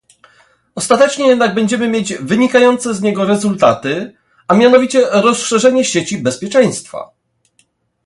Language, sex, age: Polish, male, 30-39